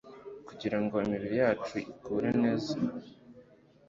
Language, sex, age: Kinyarwanda, male, under 19